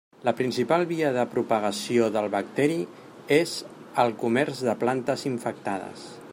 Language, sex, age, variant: Catalan, male, 40-49, Central